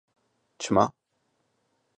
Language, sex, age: Kurdish, male, 30-39